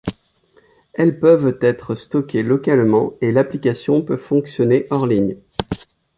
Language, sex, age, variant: French, male, 40-49, Français de métropole